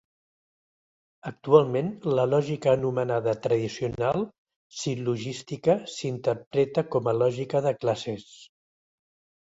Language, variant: Catalan, Central